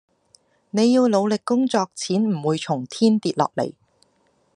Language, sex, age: Cantonese, female, under 19